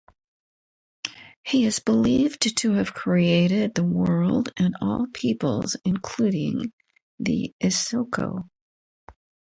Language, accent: English, United States English